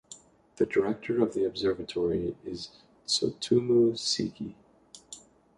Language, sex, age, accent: English, male, 19-29, United States English